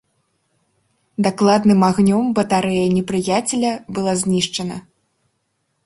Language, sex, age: Belarusian, female, 19-29